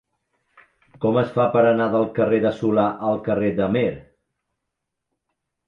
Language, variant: Catalan, Central